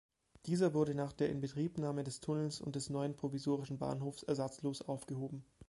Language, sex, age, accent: German, male, 30-39, Deutschland Deutsch